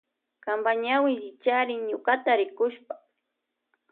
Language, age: Loja Highland Quichua, 19-29